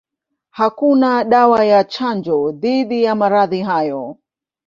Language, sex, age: Swahili, female, 50-59